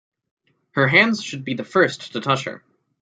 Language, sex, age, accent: English, male, under 19, United States English